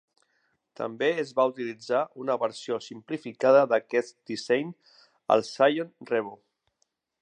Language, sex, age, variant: Catalan, male, 40-49, Central